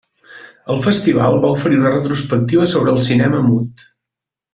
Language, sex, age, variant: Catalan, male, 30-39, Septentrional